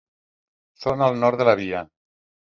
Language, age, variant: Catalan, 60-69, Central